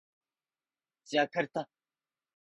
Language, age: Japanese, 19-29